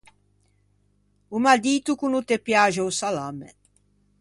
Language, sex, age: Ligurian, female, 60-69